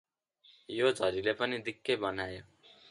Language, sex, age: Nepali, male, 19-29